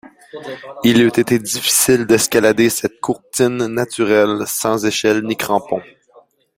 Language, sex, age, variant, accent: French, male, 30-39, Français d'Amérique du Nord, Français du Canada